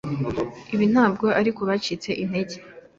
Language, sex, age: Kinyarwanda, female, 19-29